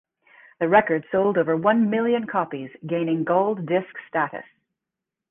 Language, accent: English, United States English